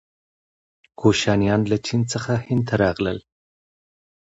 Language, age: Pashto, 30-39